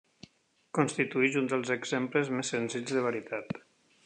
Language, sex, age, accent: Catalan, male, 50-59, valencià